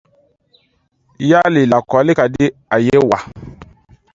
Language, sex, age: Dyula, male, 19-29